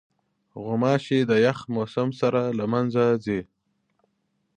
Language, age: Pashto, 30-39